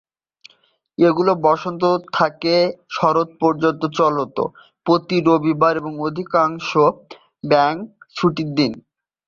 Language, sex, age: Bengali, male, 19-29